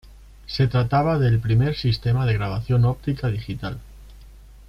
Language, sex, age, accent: Spanish, male, 40-49, España: Centro-Sur peninsular (Madrid, Toledo, Castilla-La Mancha)